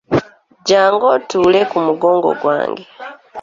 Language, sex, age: Ganda, female, 19-29